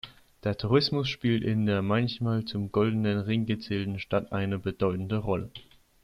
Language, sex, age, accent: German, male, 19-29, Deutschland Deutsch